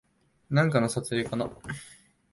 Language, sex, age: Japanese, male, 19-29